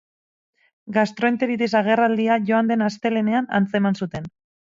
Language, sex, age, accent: Basque, female, 30-39, Mendebalekoa (Araba, Bizkaia, Gipuzkoako mendebaleko herri batzuk)